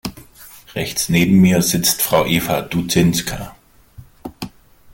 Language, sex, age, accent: German, male, 40-49, Deutschland Deutsch